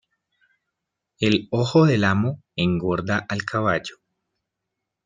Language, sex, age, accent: Spanish, male, 30-39, Andino-Pacífico: Colombia, Perú, Ecuador, oeste de Bolivia y Venezuela andina